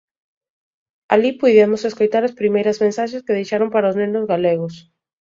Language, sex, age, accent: Galician, female, 30-39, Central (gheada)